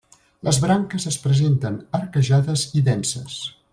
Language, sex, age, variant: Catalan, male, 60-69, Central